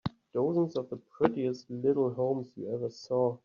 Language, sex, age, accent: English, male, 30-39, United States English